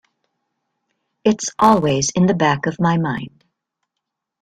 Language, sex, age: English, female, 60-69